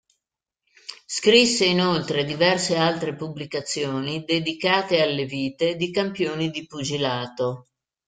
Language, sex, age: Italian, female, 60-69